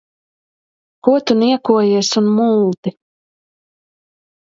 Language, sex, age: Latvian, female, 30-39